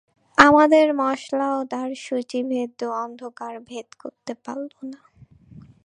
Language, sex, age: Bengali, female, 19-29